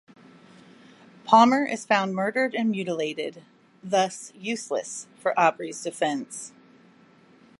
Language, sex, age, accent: English, female, 40-49, United States English